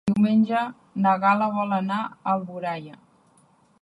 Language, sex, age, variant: Catalan, female, 30-39, Central